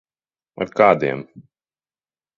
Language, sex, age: Latvian, male, 30-39